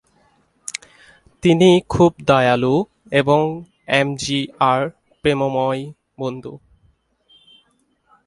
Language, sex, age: Bengali, male, 19-29